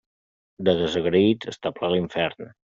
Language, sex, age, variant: Catalan, male, 30-39, Central